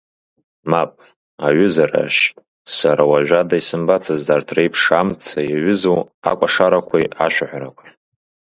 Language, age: Abkhazian, 19-29